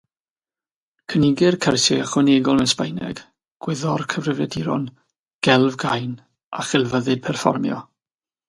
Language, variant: Welsh, South-Eastern Welsh